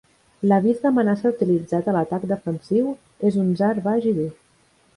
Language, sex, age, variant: Catalan, female, 19-29, Central